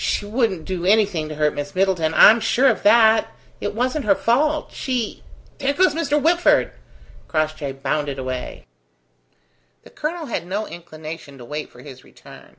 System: none